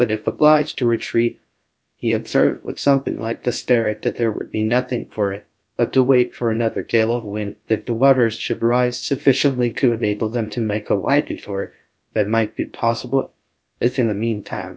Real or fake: fake